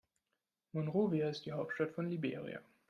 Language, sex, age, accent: German, male, 19-29, Deutschland Deutsch